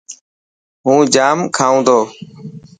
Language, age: Dhatki, 19-29